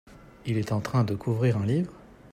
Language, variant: French, Français de métropole